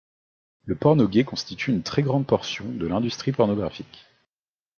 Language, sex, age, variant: French, male, 19-29, Français de métropole